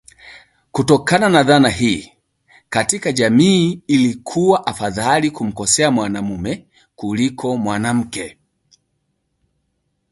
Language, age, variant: Swahili, 40-49, Kiswahili Sanifu (EA)